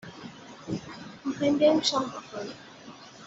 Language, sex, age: Persian, female, 19-29